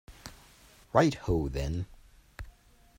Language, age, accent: English, 40-49, United States English